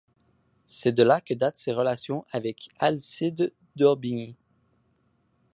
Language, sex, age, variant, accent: French, male, 19-29, Français d'Amérique du Nord, Français du Canada